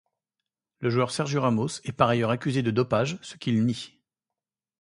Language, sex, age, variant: French, male, 40-49, Français de métropole